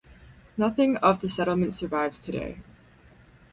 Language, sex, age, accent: English, female, 19-29, Canadian English